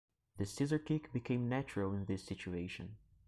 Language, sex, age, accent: English, male, 19-29, United States English